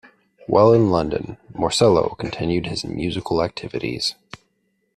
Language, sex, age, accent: English, male, 19-29, United States English